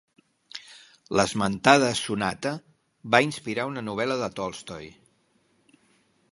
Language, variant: Catalan, Central